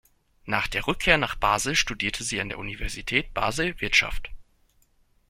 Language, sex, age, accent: German, male, 19-29, Deutschland Deutsch